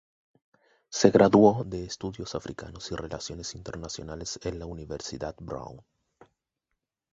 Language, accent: Spanish, Chileno: Chile, Cuyo